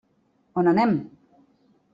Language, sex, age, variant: Catalan, female, 50-59, Central